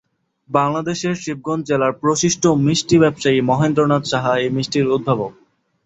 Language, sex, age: Bengali, male, 19-29